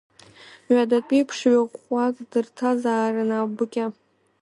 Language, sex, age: Abkhazian, female, under 19